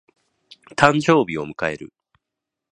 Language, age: Japanese, 50-59